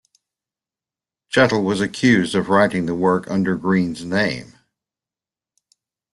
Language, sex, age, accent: English, male, 60-69, United States English